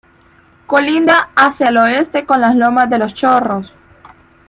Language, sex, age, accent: Spanish, female, 19-29, América central